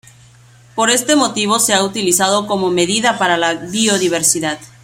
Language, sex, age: Spanish, female, 30-39